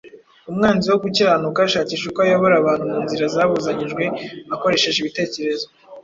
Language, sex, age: Kinyarwanda, male, 40-49